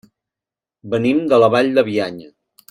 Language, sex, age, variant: Catalan, male, 50-59, Central